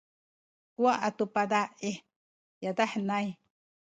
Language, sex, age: Sakizaya, female, 70-79